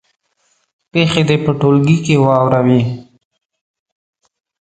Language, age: Pashto, 19-29